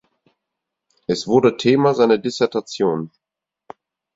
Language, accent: German, Deutschland Deutsch